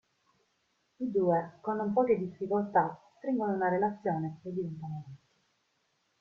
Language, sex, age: Italian, female, 19-29